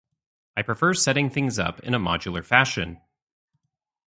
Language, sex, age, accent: English, male, 19-29, United States English